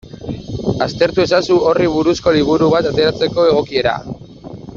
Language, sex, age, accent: Basque, male, 19-29, Mendebalekoa (Araba, Bizkaia, Gipuzkoako mendebaleko herri batzuk)